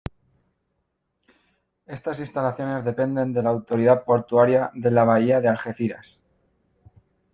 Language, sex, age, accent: Spanish, male, 30-39, España: Centro-Sur peninsular (Madrid, Toledo, Castilla-La Mancha)